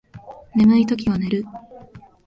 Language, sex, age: Japanese, female, 19-29